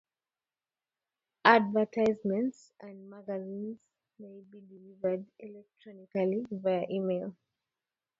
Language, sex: English, female